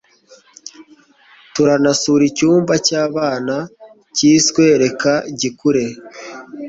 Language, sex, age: Kinyarwanda, male, 40-49